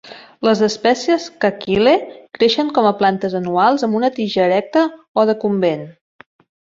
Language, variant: Catalan, Central